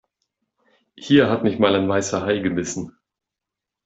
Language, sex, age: German, male, 19-29